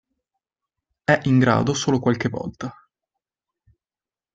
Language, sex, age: Italian, male, 19-29